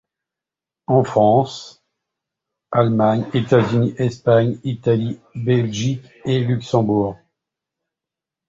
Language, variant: French, Français de métropole